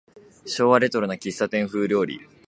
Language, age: Japanese, 19-29